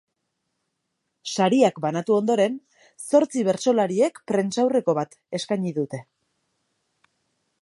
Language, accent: Basque, Erdialdekoa edo Nafarra (Gipuzkoa, Nafarroa)